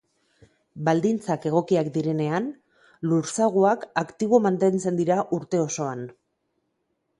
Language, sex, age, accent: Basque, female, 40-49, Mendebalekoa (Araba, Bizkaia, Gipuzkoako mendebaleko herri batzuk)